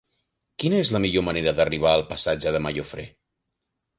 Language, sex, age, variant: Catalan, male, 19-29, Nord-Occidental